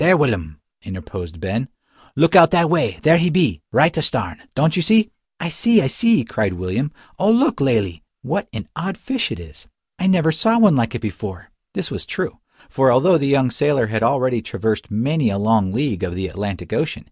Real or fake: real